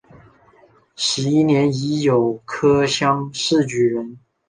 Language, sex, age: Chinese, male, under 19